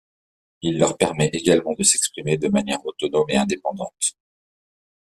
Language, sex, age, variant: French, male, 40-49, Français de métropole